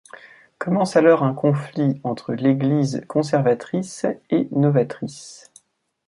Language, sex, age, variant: French, male, 19-29, Français de métropole